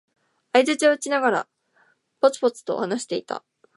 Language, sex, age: Japanese, female, 19-29